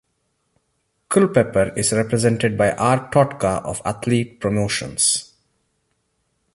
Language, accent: English, India and South Asia (India, Pakistan, Sri Lanka)